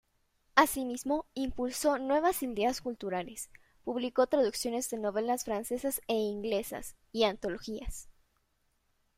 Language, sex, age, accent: Spanish, female, 19-29, México